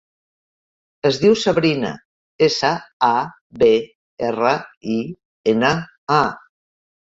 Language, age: Catalan, 60-69